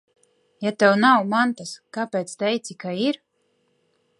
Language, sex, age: Latvian, female, 19-29